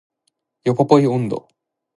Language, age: Japanese, 19-29